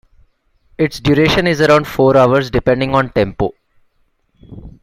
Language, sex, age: English, male, 30-39